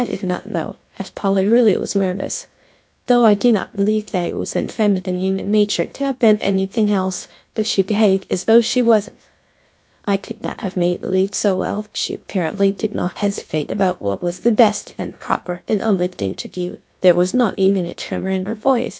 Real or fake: fake